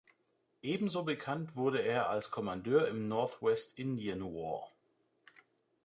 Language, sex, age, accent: German, male, 30-39, Deutschland Deutsch